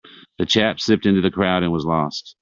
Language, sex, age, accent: English, male, 50-59, United States English